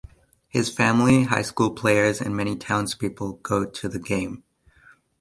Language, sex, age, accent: English, male, 19-29, United States English